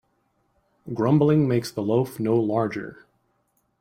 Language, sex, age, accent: English, male, 30-39, United States English